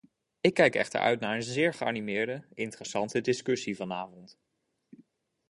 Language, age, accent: Dutch, 19-29, Nederlands Nederlands